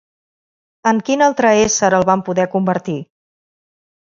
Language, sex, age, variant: Catalan, female, 40-49, Central